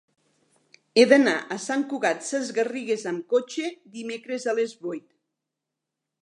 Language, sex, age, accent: Catalan, female, 60-69, occidental